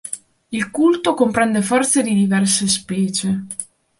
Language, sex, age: Italian, female, 19-29